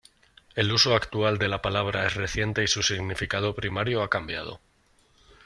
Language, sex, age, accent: Spanish, male, 30-39, España: Norte peninsular (Asturias, Castilla y León, Cantabria, País Vasco, Navarra, Aragón, La Rioja, Guadalajara, Cuenca)